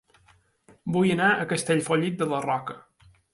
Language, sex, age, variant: Catalan, male, 30-39, Balear